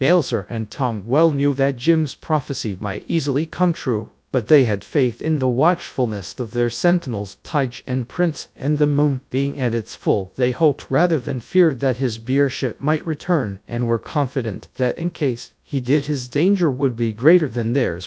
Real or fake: fake